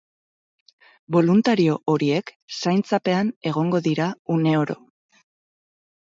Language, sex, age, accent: Basque, female, 30-39, Mendebalekoa (Araba, Bizkaia, Gipuzkoako mendebaleko herri batzuk)